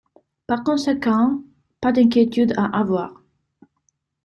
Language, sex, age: French, female, 30-39